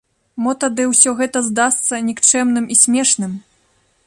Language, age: Belarusian, 19-29